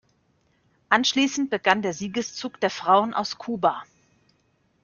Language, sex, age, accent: German, female, 30-39, Deutschland Deutsch